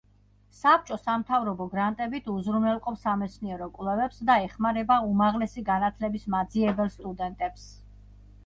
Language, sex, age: Georgian, female, 40-49